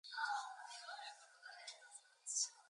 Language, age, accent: English, 19-29, United States English